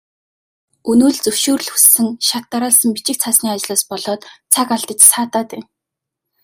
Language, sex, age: Mongolian, female, 19-29